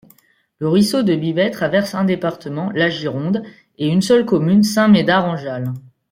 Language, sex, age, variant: French, female, 30-39, Français de métropole